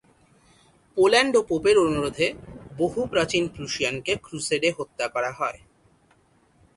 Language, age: Bengali, 19-29